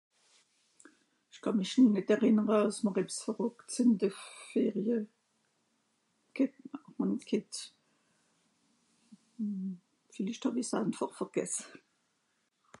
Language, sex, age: Swiss German, female, 60-69